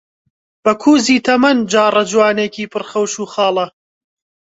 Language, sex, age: Central Kurdish, male, 19-29